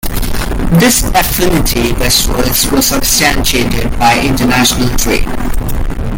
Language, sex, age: English, male, 19-29